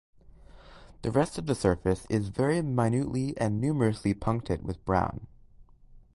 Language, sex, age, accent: English, male, under 19, United States English